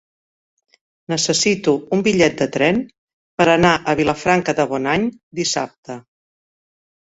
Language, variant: Catalan, Central